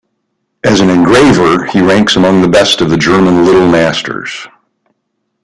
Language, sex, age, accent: English, male, 60-69, United States English